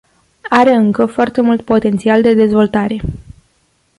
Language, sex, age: Romanian, female, 19-29